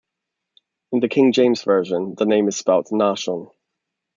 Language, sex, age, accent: English, male, 19-29, England English